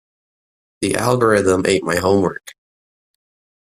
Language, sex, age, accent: English, male, 19-29, United States English